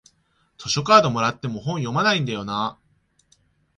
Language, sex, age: Japanese, male, 19-29